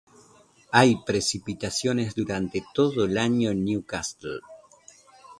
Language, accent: Spanish, Rioplatense: Argentina, Uruguay, este de Bolivia, Paraguay